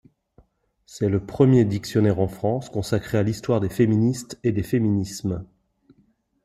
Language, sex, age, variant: French, male, 50-59, Français de métropole